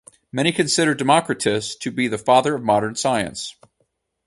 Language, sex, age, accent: English, male, 30-39, United States English